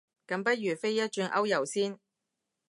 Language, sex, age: Cantonese, female, 30-39